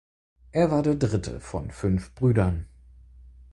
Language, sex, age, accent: German, male, 19-29, Deutschland Deutsch